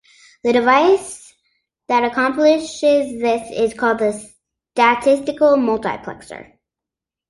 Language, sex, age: English, male, 19-29